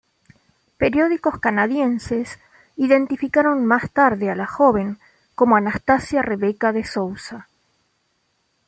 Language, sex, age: Spanish, female, 40-49